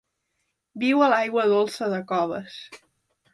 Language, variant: Catalan, Central